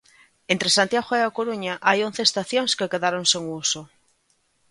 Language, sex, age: Galician, female, 30-39